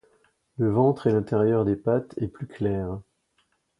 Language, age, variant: French, 40-49, Français de métropole